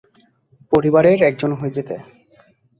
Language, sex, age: Bengali, male, 19-29